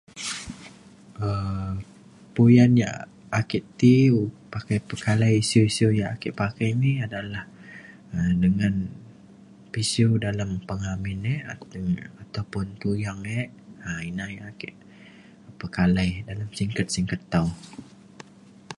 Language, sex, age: Mainstream Kenyah, male, 19-29